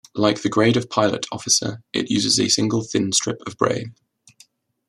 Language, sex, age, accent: English, male, 19-29, England English